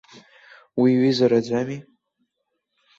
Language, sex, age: Abkhazian, male, under 19